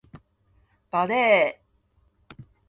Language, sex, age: Japanese, female, 40-49